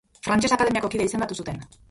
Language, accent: Basque, Mendebalekoa (Araba, Bizkaia, Gipuzkoako mendebaleko herri batzuk)